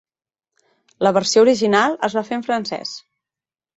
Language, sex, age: Catalan, female, 30-39